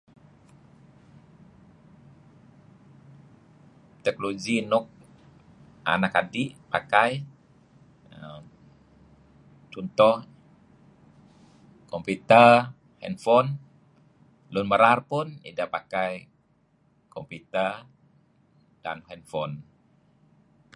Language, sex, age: Kelabit, male, 50-59